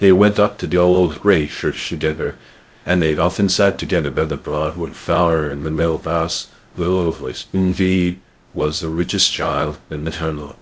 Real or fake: fake